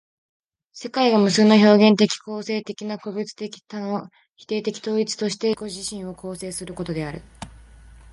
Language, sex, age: Japanese, female, under 19